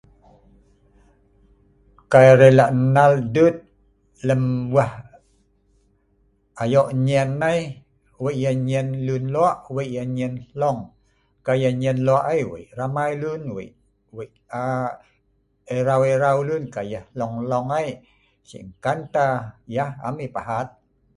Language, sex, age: Sa'ban, male, 50-59